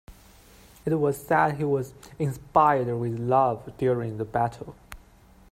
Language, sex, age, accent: English, male, 19-29, United States English